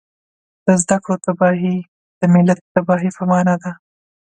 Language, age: Pashto, 19-29